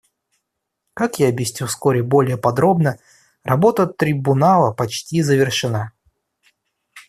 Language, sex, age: Russian, male, under 19